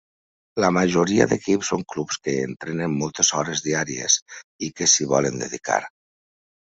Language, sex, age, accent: Catalan, male, 50-59, valencià